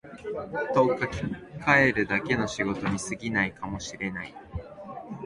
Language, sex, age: Japanese, male, 19-29